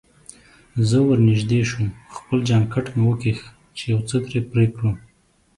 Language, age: Pashto, 30-39